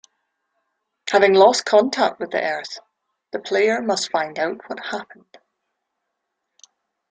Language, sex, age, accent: English, female, 30-39, Scottish English